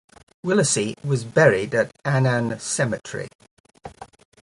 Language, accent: English, England English